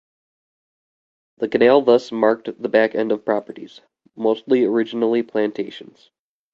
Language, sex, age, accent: English, male, 19-29, United States English